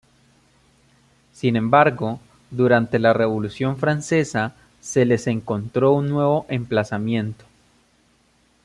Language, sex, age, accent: Spanish, male, 19-29, Andino-Pacífico: Colombia, Perú, Ecuador, oeste de Bolivia y Venezuela andina